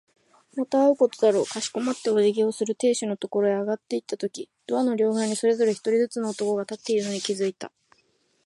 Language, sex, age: Japanese, female, 19-29